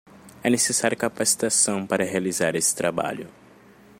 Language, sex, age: Portuguese, male, 19-29